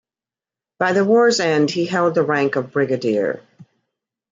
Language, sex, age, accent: English, female, 60-69, United States English